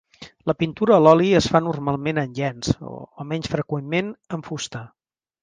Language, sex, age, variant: Catalan, male, 50-59, Central